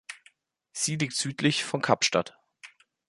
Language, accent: German, Deutschland Deutsch